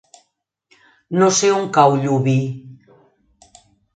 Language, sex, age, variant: Catalan, female, 60-69, Central